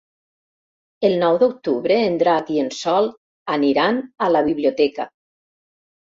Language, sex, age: Catalan, female, 60-69